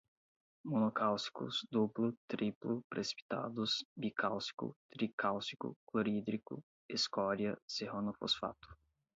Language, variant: Portuguese, Portuguese (Brasil)